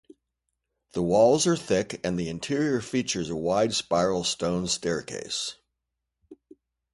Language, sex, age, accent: English, male, 50-59, United States English